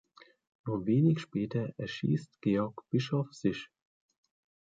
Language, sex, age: German, male, 30-39